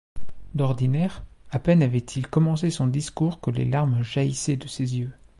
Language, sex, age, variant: French, male, 19-29, Français de métropole